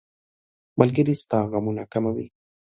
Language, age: Pashto, 30-39